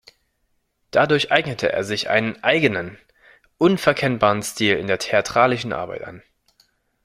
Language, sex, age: German, male, 19-29